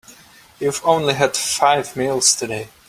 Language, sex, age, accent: English, male, 30-39, United States English